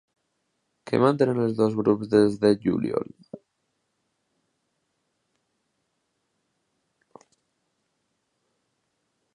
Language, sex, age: Catalan, male, under 19